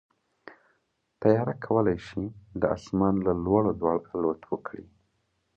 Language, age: Pashto, 19-29